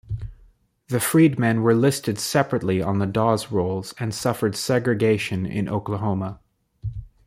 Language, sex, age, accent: English, male, 19-29, United States English